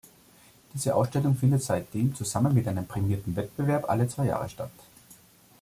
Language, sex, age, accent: German, male, 30-39, Österreichisches Deutsch